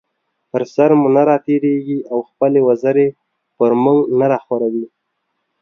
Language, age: Pashto, 30-39